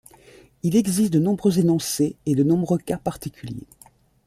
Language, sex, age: French, female, 50-59